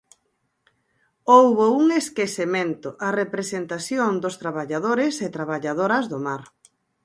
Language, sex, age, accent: Galician, female, 50-59, Atlántico (seseo e gheada)